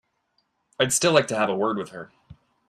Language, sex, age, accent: English, male, 19-29, United States English